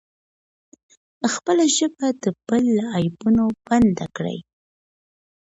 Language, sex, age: Pashto, female, 19-29